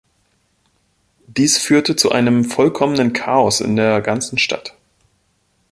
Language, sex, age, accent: German, male, 30-39, Deutschland Deutsch